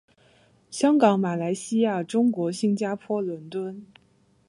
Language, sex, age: Chinese, female, 19-29